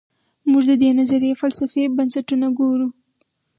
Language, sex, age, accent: Pashto, female, 19-29, معیاري پښتو